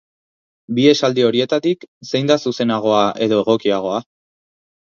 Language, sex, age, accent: Basque, male, 19-29, Erdialdekoa edo Nafarra (Gipuzkoa, Nafarroa)